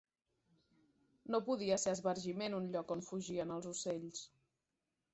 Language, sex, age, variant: Catalan, female, 40-49, Central